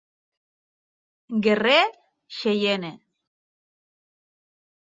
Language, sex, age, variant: Catalan, female, 30-39, Nord-Occidental